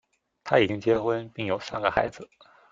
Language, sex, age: Chinese, male, 19-29